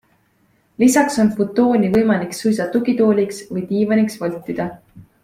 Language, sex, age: Estonian, female, 19-29